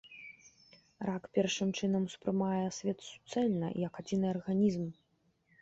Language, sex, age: Belarusian, female, 30-39